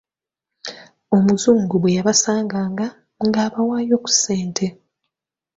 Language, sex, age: Ganda, female, 30-39